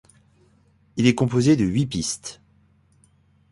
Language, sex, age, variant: French, male, 40-49, Français de métropole